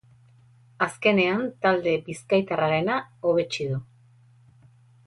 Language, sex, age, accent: Basque, female, 40-49, Erdialdekoa edo Nafarra (Gipuzkoa, Nafarroa)